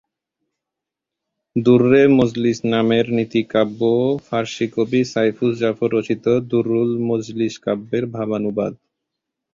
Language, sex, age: Bengali, male, 19-29